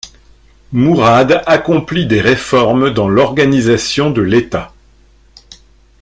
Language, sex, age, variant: French, male, 50-59, Français de métropole